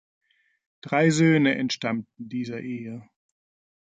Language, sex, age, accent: German, male, 50-59, Deutschland Deutsch